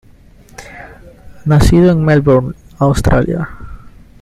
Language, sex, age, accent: Spanish, male, 19-29, Andino-Pacífico: Colombia, Perú, Ecuador, oeste de Bolivia y Venezuela andina